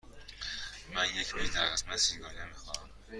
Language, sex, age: Persian, male, 30-39